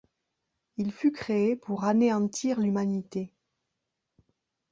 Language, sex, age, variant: French, female, 40-49, Français de métropole